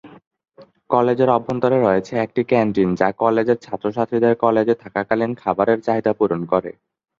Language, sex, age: Bengali, male, 19-29